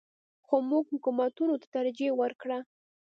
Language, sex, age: Pashto, female, 19-29